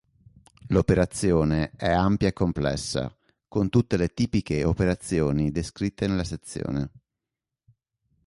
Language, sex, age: Italian, male, 30-39